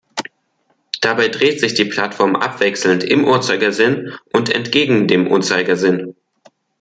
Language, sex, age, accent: German, male, under 19, Deutschland Deutsch